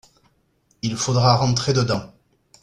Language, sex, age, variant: French, male, 40-49, Français de métropole